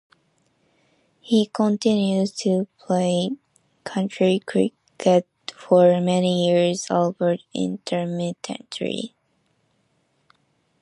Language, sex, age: English, female, 19-29